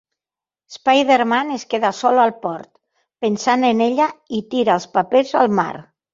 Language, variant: Catalan, Central